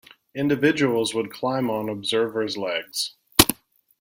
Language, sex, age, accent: English, male, 30-39, United States English